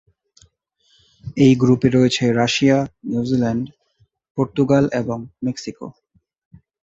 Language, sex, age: Bengali, male, 19-29